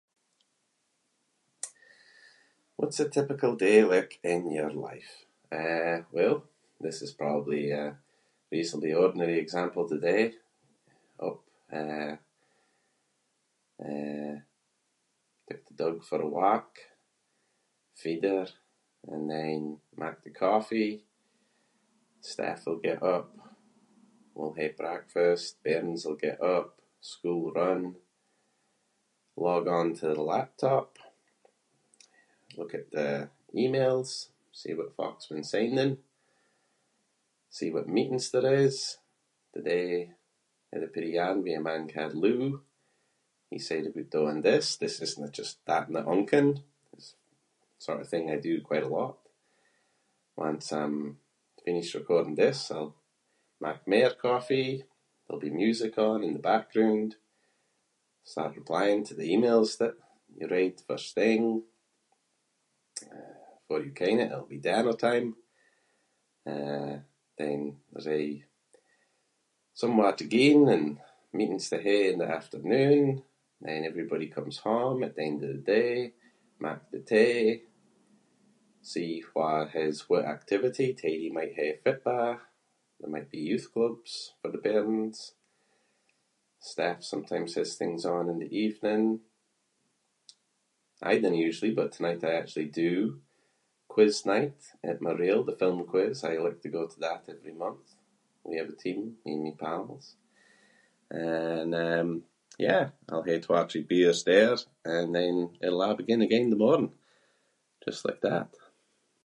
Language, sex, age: Scots, male, 30-39